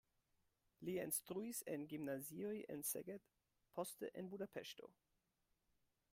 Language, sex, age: Esperanto, male, 30-39